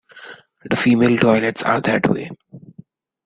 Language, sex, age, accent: English, male, 19-29, India and South Asia (India, Pakistan, Sri Lanka)